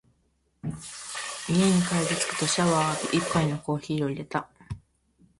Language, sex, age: Japanese, female, 19-29